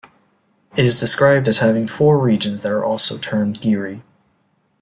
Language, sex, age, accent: English, male, under 19, United States English